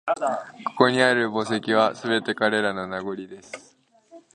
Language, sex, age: Japanese, male, under 19